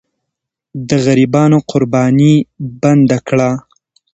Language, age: Pashto, 19-29